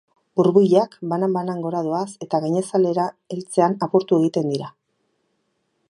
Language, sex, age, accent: Basque, female, 40-49, Erdialdekoa edo Nafarra (Gipuzkoa, Nafarroa)